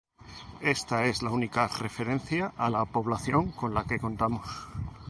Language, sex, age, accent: Spanish, male, 40-49, España: Norte peninsular (Asturias, Castilla y León, Cantabria, País Vasco, Navarra, Aragón, La Rioja, Guadalajara, Cuenca)